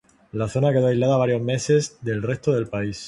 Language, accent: Spanish, España: Sur peninsular (Andalucia, Extremadura, Murcia)